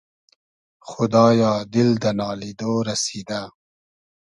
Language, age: Hazaragi, 30-39